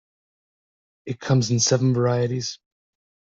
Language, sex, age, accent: English, male, 19-29, United States English